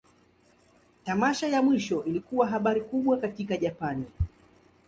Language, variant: Swahili, Kiswahili cha Bara ya Tanzania